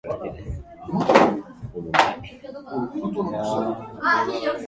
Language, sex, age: Japanese, male, under 19